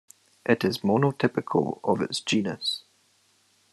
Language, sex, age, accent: English, male, 19-29, Scottish English